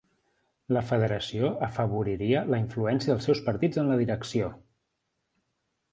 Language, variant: Catalan, Central